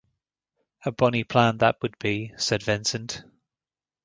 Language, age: English, 40-49